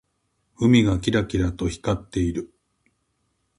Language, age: Japanese, 50-59